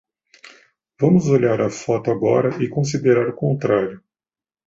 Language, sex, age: Portuguese, male, 50-59